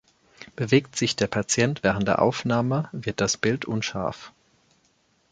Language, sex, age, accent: German, male, 19-29, Deutschland Deutsch